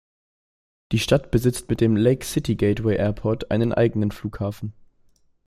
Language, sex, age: German, male, 19-29